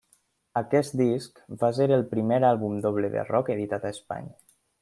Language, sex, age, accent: Catalan, male, under 19, valencià